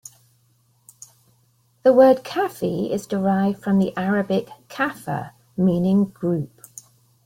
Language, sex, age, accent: English, female, 50-59, England English